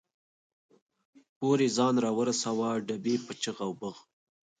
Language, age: Pashto, 19-29